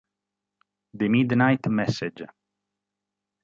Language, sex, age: Italian, male, 50-59